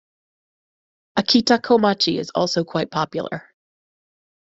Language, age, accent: English, 30-39, United States English